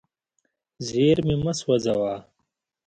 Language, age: Pashto, 19-29